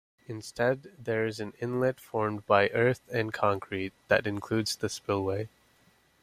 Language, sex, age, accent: English, male, 19-29, United States English